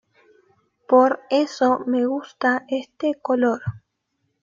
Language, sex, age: Spanish, female, 19-29